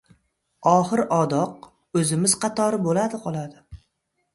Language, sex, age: Uzbek, male, 30-39